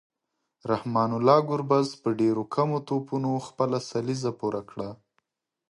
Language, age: Pashto, 30-39